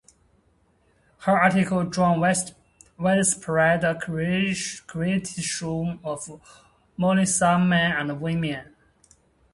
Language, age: English, 30-39